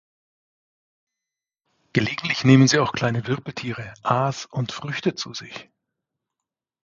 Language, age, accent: German, 40-49, Deutschland Deutsch